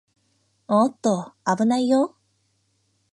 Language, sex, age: Japanese, female, 19-29